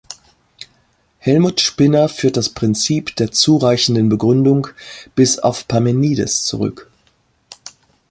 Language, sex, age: German, female, 50-59